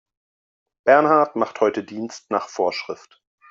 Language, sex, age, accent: German, male, 30-39, Deutschland Deutsch